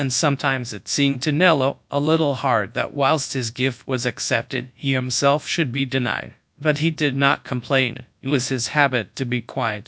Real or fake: fake